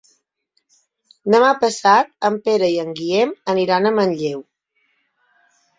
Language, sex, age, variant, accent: Catalan, female, 40-49, Balear, mallorquí; Palma